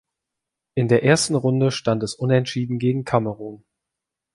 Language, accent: German, Deutschland Deutsch